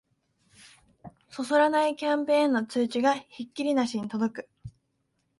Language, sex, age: Japanese, female, 19-29